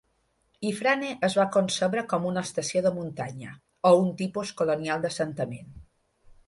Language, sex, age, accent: Catalan, female, 40-49, balear; central